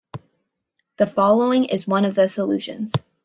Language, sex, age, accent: English, female, under 19, United States English